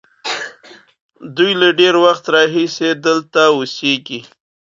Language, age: Pashto, 30-39